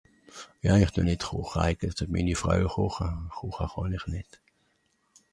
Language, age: Swiss German, 60-69